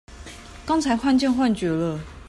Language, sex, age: Chinese, female, 30-39